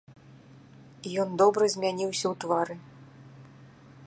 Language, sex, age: Belarusian, female, 60-69